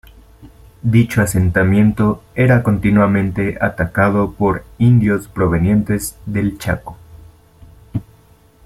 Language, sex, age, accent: Spanish, male, 19-29, México